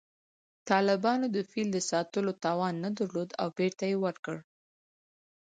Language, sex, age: Pashto, female, 19-29